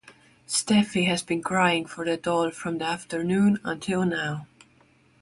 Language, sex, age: English, female, 19-29